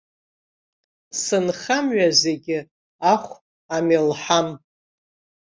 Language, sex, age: Abkhazian, female, 60-69